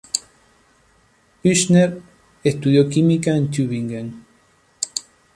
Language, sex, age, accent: Spanish, male, 40-49, Rioplatense: Argentina, Uruguay, este de Bolivia, Paraguay